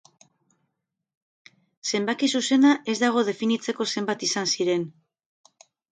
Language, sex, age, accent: Basque, female, 50-59, Mendebalekoa (Araba, Bizkaia, Gipuzkoako mendebaleko herri batzuk)